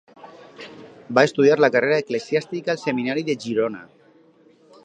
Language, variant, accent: Catalan, Alacantí, valencià